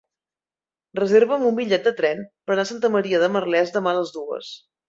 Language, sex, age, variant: Catalan, female, 30-39, Central